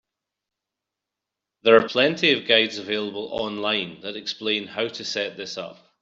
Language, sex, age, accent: English, male, 50-59, Scottish English